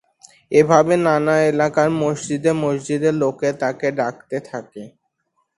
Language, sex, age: Bengali, male, 19-29